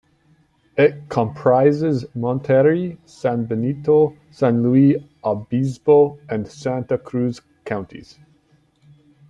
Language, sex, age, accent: English, male, 19-29, Canadian English